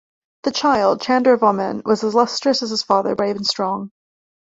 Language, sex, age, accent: English, female, 19-29, England English